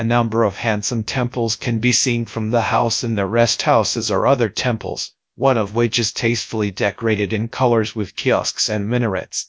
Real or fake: fake